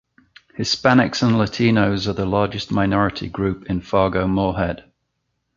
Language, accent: English, England English